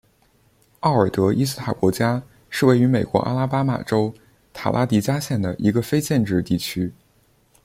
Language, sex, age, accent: Chinese, male, under 19, 出生地：北京市